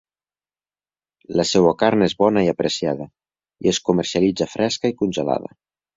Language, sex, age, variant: Catalan, male, under 19, Central